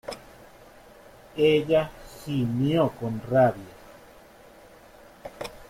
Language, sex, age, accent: Spanish, male, 40-49, Caribe: Cuba, Venezuela, Puerto Rico, República Dominicana, Panamá, Colombia caribeña, México caribeño, Costa del golfo de México